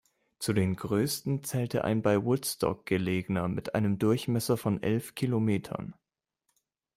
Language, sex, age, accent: German, male, 19-29, Deutschland Deutsch